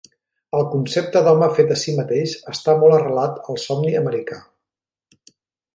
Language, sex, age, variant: Catalan, male, 40-49, Central